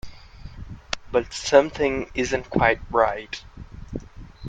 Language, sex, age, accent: English, male, 19-29, United States English